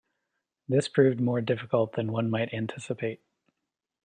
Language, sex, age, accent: English, male, 30-39, United States English